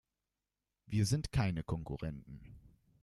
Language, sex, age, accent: German, male, under 19, Deutschland Deutsch